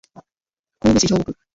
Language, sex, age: Japanese, female, 19-29